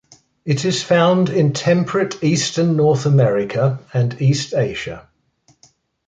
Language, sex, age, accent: English, male, 70-79, England English